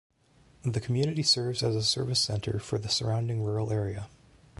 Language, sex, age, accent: English, male, 40-49, Canadian English